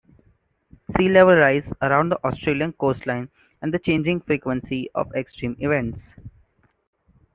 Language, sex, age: English, male, 19-29